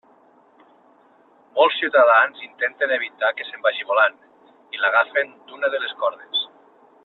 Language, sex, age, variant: Catalan, male, 40-49, Nord-Occidental